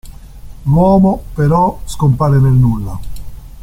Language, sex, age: Italian, male, 60-69